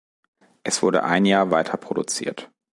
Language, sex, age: German, male, 40-49